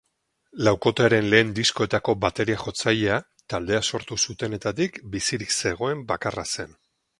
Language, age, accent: Basque, 40-49, Mendebalekoa (Araba, Bizkaia, Gipuzkoako mendebaleko herri batzuk)